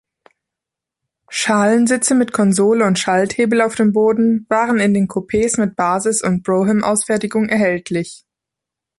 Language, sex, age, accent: German, female, 19-29, Deutschland Deutsch